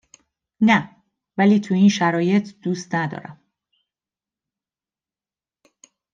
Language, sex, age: Persian, female, 40-49